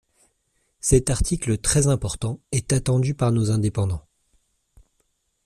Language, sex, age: French, male, 30-39